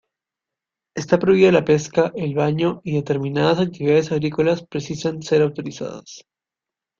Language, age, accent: Spanish, 19-29, Andino-Pacífico: Colombia, Perú, Ecuador, oeste de Bolivia y Venezuela andina